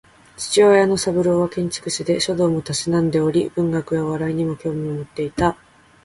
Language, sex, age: Japanese, female, 19-29